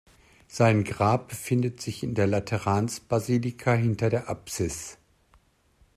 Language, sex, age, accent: German, male, 50-59, Deutschland Deutsch